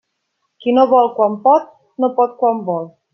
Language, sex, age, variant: Catalan, female, 19-29, Nord-Occidental